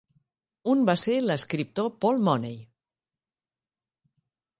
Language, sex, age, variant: Catalan, female, 50-59, Central